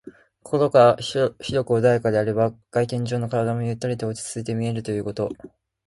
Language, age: Japanese, 19-29